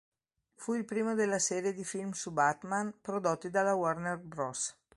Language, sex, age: Italian, female, 60-69